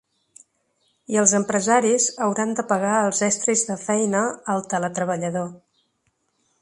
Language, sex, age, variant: Catalan, female, 40-49, Central